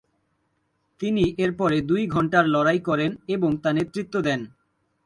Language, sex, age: Bengali, male, under 19